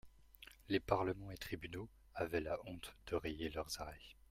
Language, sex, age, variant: French, male, 19-29, Français de métropole